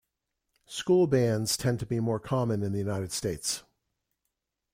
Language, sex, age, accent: English, male, 70-79, United States English